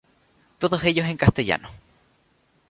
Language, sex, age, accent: Spanish, male, 19-29, España: Islas Canarias